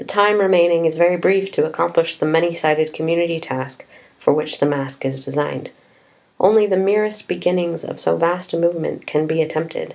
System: none